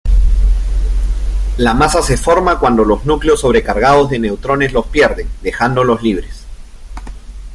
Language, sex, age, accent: Spanish, male, 30-39, Andino-Pacífico: Colombia, Perú, Ecuador, oeste de Bolivia y Venezuela andina